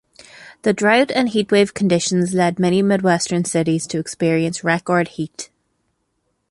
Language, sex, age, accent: English, female, 30-39, Irish English